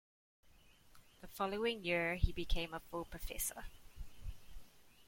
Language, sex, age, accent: English, female, 19-29, Southern African (South Africa, Zimbabwe, Namibia)